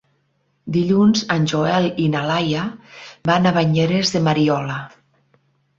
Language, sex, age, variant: Catalan, female, 50-59, Nord-Occidental